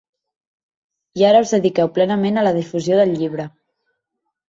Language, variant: Catalan, Central